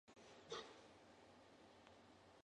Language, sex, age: Japanese, male, 19-29